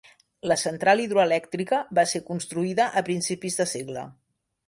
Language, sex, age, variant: Catalan, female, 50-59, Central